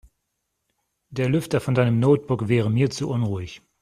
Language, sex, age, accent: German, male, 40-49, Deutschland Deutsch